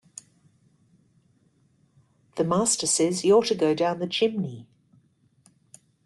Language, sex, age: English, female, 50-59